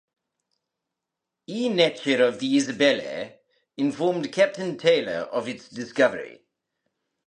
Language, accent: English, England English